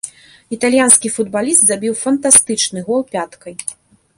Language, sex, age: Belarusian, female, 30-39